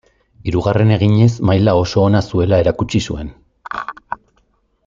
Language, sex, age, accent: Basque, male, 40-49, Erdialdekoa edo Nafarra (Gipuzkoa, Nafarroa)